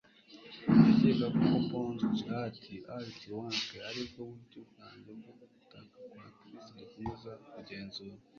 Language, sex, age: Kinyarwanda, male, 30-39